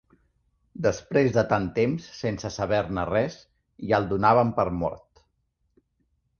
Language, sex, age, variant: Catalan, male, 40-49, Central